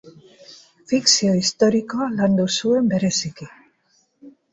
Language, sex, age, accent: Basque, female, 70-79, Mendebalekoa (Araba, Bizkaia, Gipuzkoako mendebaleko herri batzuk)